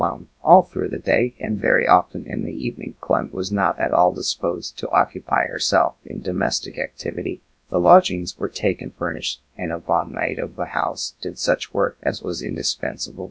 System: TTS, GradTTS